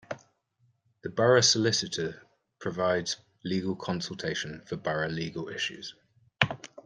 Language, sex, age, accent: English, male, 30-39, England English